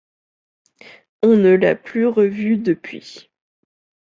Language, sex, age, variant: French, female, 19-29, Français de métropole